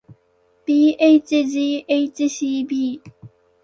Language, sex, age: Japanese, female, 19-29